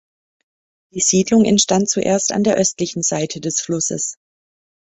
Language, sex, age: German, female, 30-39